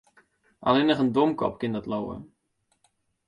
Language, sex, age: Western Frisian, male, 19-29